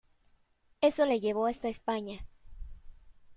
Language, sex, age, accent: Spanish, female, 19-29, México